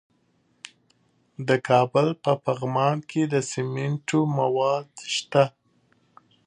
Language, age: Pashto, 30-39